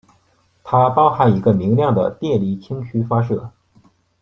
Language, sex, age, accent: Chinese, male, 40-49, 出生地：山东省